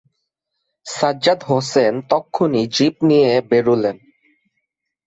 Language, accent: Bengali, Bengali